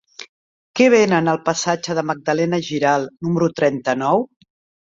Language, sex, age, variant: Catalan, female, 50-59, Central